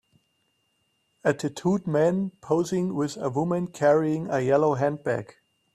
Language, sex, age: English, male, 30-39